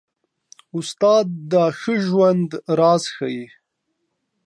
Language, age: Pashto, 19-29